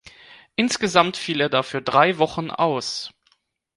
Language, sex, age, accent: German, male, 30-39, Deutschland Deutsch